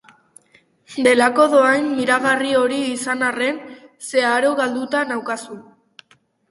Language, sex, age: Basque, female, under 19